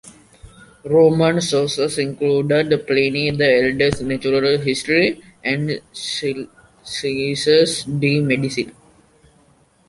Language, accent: English, India and South Asia (India, Pakistan, Sri Lanka)